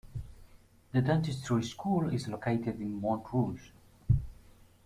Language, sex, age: English, male, 30-39